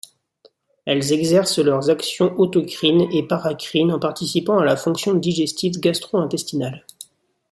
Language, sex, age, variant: French, male, 30-39, Français de métropole